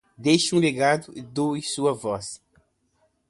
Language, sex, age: Portuguese, male, 50-59